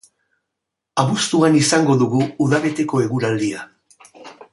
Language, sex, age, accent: Basque, male, 60-69, Mendebalekoa (Araba, Bizkaia, Gipuzkoako mendebaleko herri batzuk)